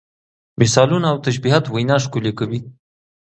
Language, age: Pashto, 40-49